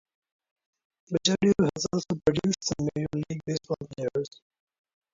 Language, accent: English, United States English